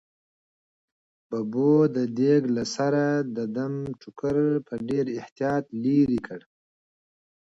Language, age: Pashto, 40-49